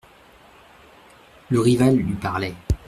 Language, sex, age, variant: French, male, 30-39, Français de métropole